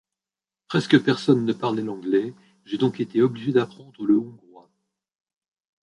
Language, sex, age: French, male, 60-69